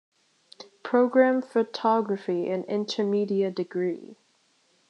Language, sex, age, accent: English, female, under 19, United States English